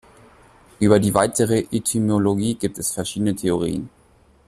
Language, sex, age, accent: German, male, 19-29, Deutschland Deutsch